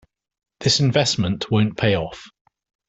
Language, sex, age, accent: English, male, 40-49, England English